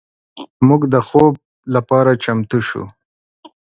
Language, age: Pashto, 30-39